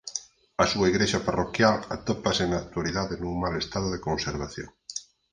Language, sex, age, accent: Galician, male, 40-49, Oriental (común en zona oriental)